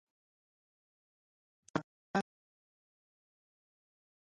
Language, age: Ayacucho Quechua, 60-69